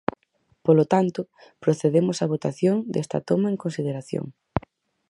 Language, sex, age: Galician, female, 19-29